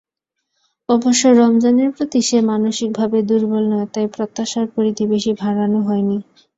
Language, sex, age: Bengali, female, 19-29